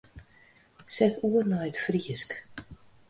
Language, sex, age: Western Frisian, female, 30-39